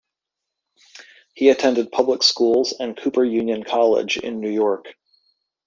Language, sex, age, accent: English, male, 40-49, United States English